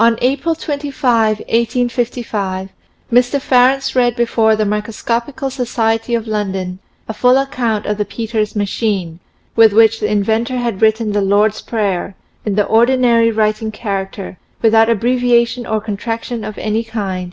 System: none